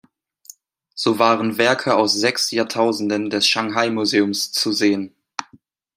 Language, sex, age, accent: German, male, under 19, Deutschland Deutsch